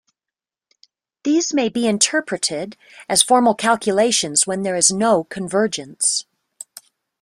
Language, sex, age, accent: English, female, 40-49, United States English